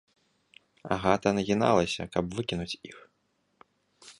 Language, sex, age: Belarusian, male, 30-39